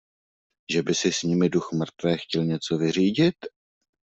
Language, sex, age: Czech, male, 30-39